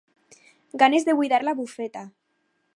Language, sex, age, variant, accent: Catalan, female, under 19, Alacantí, valencià